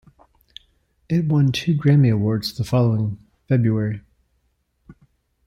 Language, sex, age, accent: English, male, 40-49, United States English